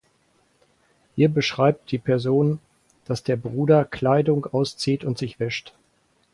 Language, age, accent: German, 60-69, Deutschland Deutsch